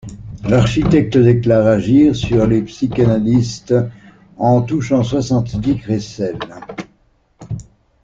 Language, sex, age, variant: French, male, 60-69, Français de métropole